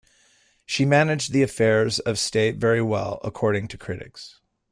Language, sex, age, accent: English, male, 50-59, United States English